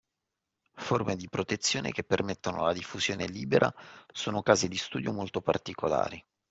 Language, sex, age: Italian, male, 30-39